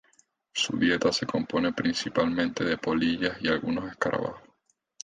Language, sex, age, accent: Spanish, male, 19-29, Caribe: Cuba, Venezuela, Puerto Rico, República Dominicana, Panamá, Colombia caribeña, México caribeño, Costa del golfo de México